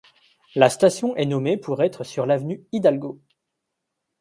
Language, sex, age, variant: French, male, 30-39, Français de métropole